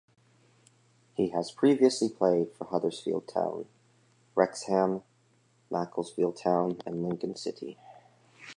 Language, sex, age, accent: English, male, under 19, United States English